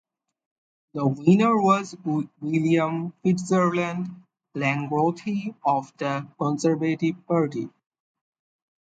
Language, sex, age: English, male, 19-29